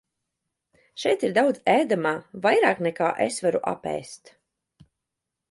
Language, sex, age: Latvian, female, 30-39